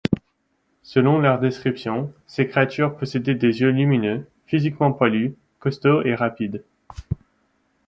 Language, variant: French, Français de métropole